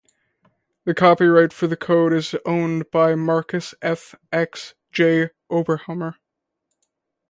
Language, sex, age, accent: English, male, 19-29, Canadian English